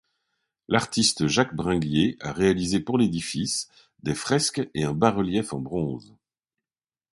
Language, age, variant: French, 50-59, Français de métropole